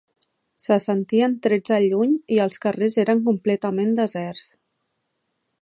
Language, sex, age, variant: Catalan, female, 40-49, Central